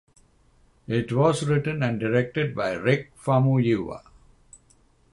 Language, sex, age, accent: English, male, 50-59, United States English; England English